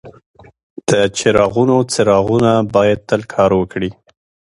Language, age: Pashto, 30-39